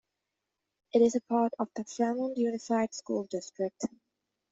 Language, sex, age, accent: English, female, 19-29, United States English